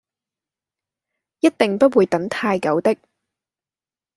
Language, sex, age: Cantonese, female, 19-29